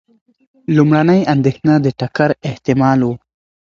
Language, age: Pashto, 19-29